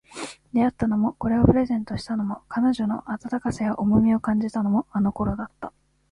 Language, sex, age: Japanese, female, 19-29